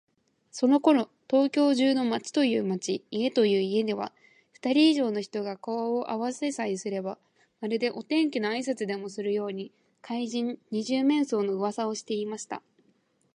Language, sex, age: Japanese, female, 19-29